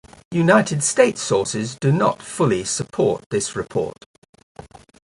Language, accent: English, England English